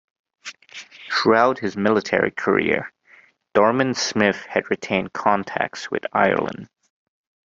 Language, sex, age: English, male, 19-29